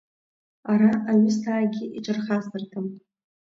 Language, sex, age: Abkhazian, female, under 19